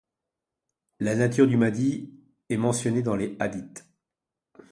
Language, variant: French, Français de métropole